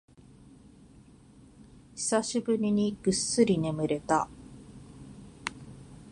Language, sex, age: Japanese, female, 40-49